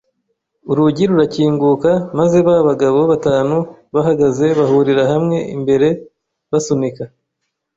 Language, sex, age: Kinyarwanda, male, 30-39